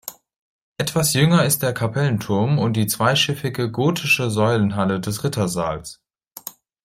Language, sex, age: German, male, 19-29